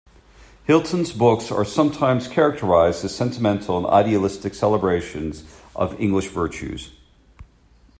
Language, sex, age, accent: English, male, 40-49, United States English